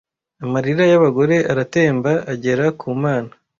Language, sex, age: Kinyarwanda, male, 19-29